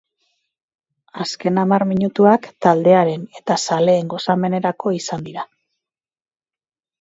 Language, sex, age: Basque, female, 40-49